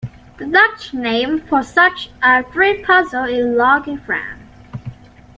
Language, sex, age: English, female, under 19